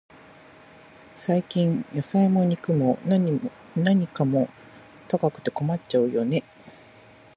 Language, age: Japanese, 60-69